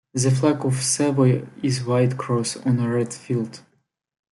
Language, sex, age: English, male, 19-29